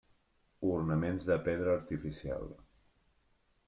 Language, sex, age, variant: Catalan, male, 40-49, Central